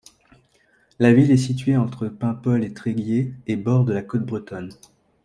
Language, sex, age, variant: French, male, 30-39, Français de métropole